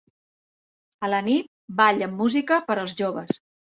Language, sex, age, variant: Catalan, female, 50-59, Central